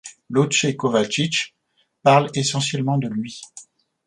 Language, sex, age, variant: French, male, 50-59, Français de métropole